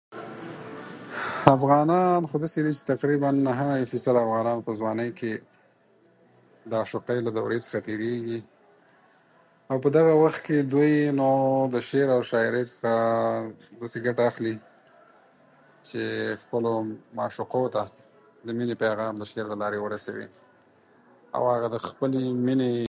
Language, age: Pashto, 19-29